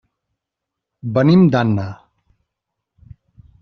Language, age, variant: Catalan, 40-49, Central